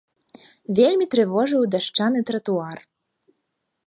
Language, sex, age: Belarusian, female, 19-29